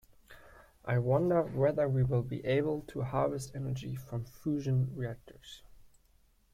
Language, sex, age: English, male, 19-29